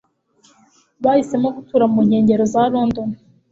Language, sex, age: Kinyarwanda, female, 19-29